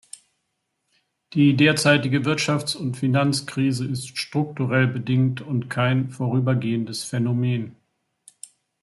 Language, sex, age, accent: German, male, 60-69, Deutschland Deutsch